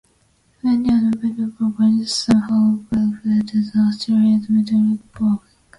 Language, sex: English, female